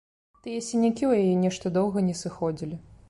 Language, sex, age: Belarusian, female, 30-39